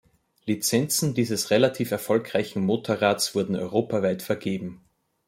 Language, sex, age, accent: German, male, 30-39, Österreichisches Deutsch